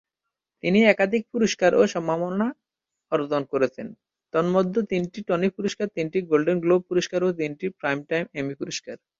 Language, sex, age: Bengali, male, 19-29